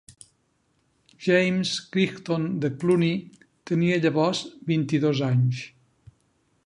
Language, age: Catalan, 60-69